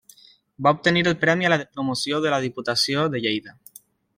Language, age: Catalan, 19-29